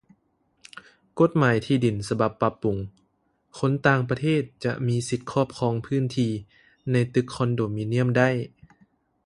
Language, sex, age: Lao, male, 19-29